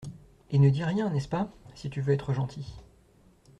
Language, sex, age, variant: French, male, 30-39, Français de métropole